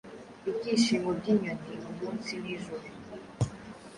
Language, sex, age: Kinyarwanda, female, under 19